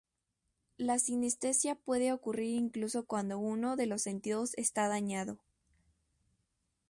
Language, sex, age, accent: Spanish, female, under 19, México